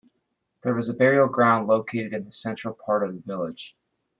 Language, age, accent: English, 30-39, United States English